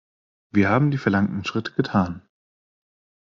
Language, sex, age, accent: German, male, 19-29, Deutschland Deutsch